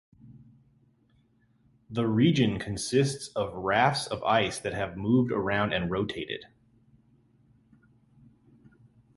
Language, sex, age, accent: English, male, 30-39, United States English